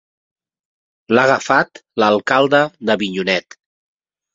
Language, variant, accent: Catalan, Central, Català central